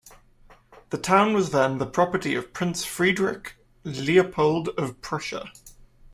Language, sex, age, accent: English, male, 19-29, England English